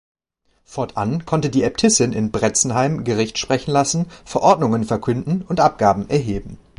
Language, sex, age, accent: German, male, 19-29, Deutschland Deutsch